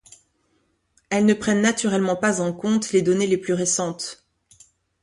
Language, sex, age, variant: French, female, 40-49, Français de métropole